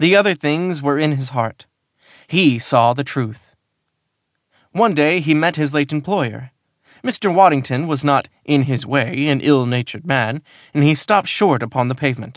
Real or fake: real